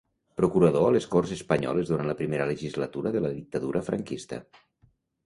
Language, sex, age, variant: Catalan, male, 50-59, Nord-Occidental